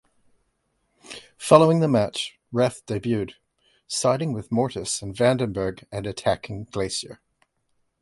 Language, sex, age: English, male, 50-59